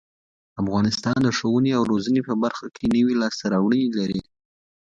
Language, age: Pashto, 19-29